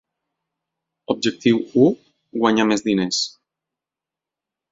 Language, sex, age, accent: Catalan, male, 30-39, valencià